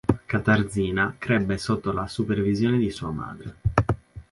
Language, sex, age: Italian, male, 19-29